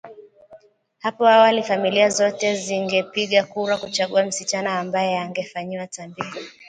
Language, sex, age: Swahili, female, 19-29